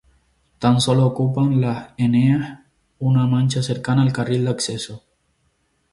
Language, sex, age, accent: Spanish, male, 19-29, España: Islas Canarias